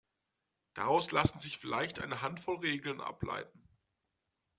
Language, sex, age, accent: German, male, 19-29, Deutschland Deutsch